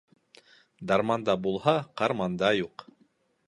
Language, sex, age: Bashkir, male, 40-49